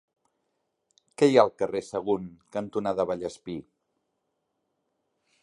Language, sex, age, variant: Catalan, male, 50-59, Central